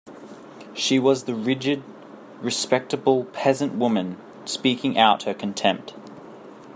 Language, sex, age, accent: English, male, 19-29, Australian English